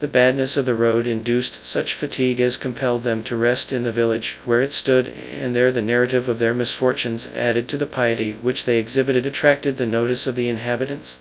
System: TTS, FastPitch